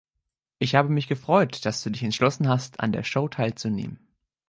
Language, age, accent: German, 19-29, Deutschland Deutsch